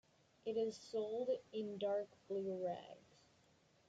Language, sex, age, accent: English, male, under 19, United States English